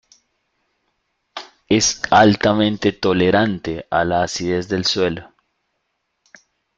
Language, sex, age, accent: Spanish, male, 30-39, Andino-Pacífico: Colombia, Perú, Ecuador, oeste de Bolivia y Venezuela andina